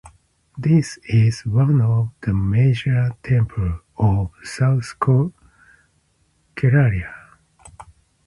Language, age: English, 50-59